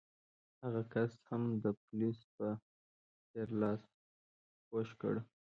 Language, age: Pashto, 19-29